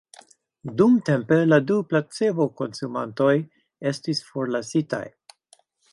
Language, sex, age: Esperanto, male, 70-79